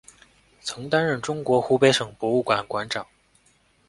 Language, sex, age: Chinese, male, 19-29